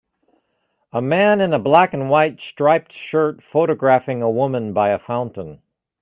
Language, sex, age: English, male, 50-59